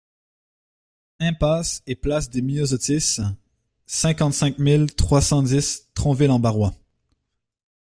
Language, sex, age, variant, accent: French, male, 19-29, Français d'Amérique du Nord, Français du Canada